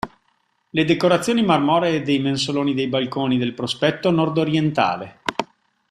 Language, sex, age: Italian, male, 30-39